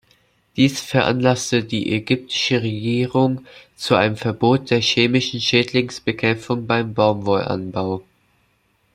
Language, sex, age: German, male, under 19